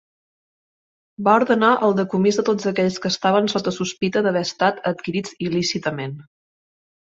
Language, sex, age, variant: Catalan, female, 30-39, Central